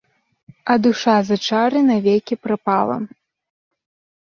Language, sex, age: Belarusian, female, 19-29